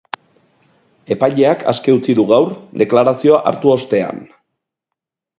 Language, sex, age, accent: Basque, male, 40-49, Erdialdekoa edo Nafarra (Gipuzkoa, Nafarroa)